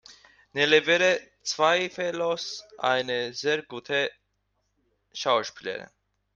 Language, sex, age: German, male, under 19